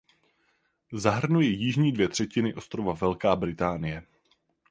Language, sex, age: Czech, male, 19-29